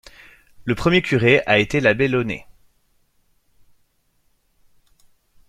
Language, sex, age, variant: French, male, 30-39, Français de métropole